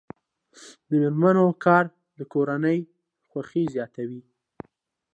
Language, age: Pashto, 19-29